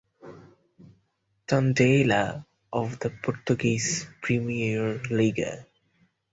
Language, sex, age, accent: English, male, 19-29, United States English